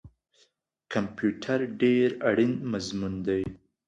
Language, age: Pashto, 19-29